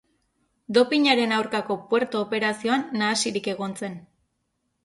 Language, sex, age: Basque, female, 30-39